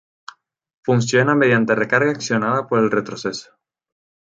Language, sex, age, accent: Spanish, male, 19-29, España: Islas Canarias